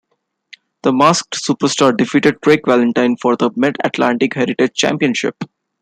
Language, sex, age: English, male, 19-29